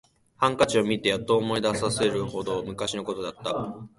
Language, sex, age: Japanese, male, 19-29